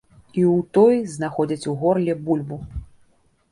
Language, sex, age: Belarusian, female, 30-39